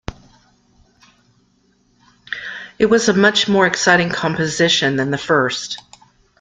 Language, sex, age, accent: English, female, 50-59, United States English